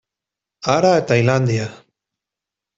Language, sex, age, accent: Catalan, male, 30-39, valencià